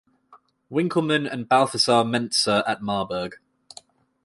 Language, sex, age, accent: English, male, 19-29, England English